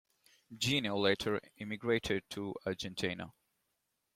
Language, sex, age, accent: English, male, 19-29, India and South Asia (India, Pakistan, Sri Lanka)